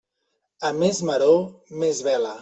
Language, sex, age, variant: Catalan, male, 30-39, Central